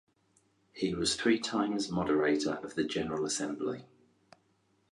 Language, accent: English, England English